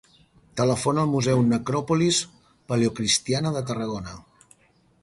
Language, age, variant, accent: Catalan, 50-59, Central, central